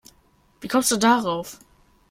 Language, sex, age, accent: German, male, under 19, Deutschland Deutsch